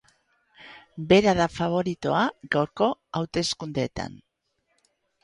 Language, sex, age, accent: Basque, female, 50-59, Erdialdekoa edo Nafarra (Gipuzkoa, Nafarroa)